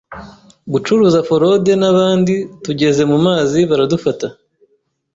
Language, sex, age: Kinyarwanda, male, 30-39